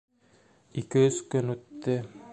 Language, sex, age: Bashkir, male, 30-39